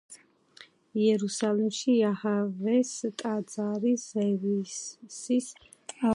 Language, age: Georgian, under 19